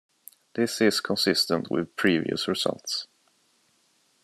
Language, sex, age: English, male, 30-39